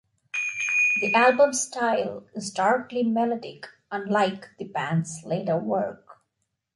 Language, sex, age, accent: English, female, 40-49, India and South Asia (India, Pakistan, Sri Lanka)